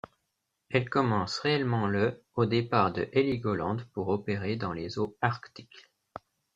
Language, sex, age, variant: French, male, 40-49, Français de métropole